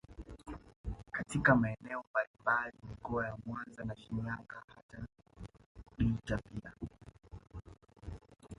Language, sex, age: Swahili, male, 19-29